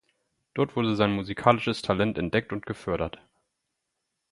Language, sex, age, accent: German, male, 30-39, Deutschland Deutsch